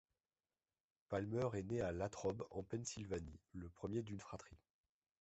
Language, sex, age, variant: French, male, 30-39, Français de métropole